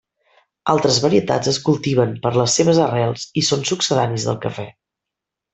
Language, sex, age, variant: Catalan, female, 40-49, Central